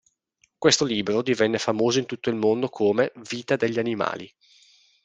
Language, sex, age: Italian, male, 19-29